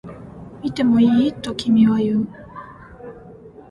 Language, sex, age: Japanese, female, 19-29